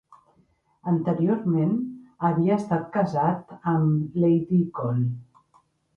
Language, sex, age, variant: Catalan, female, 50-59, Central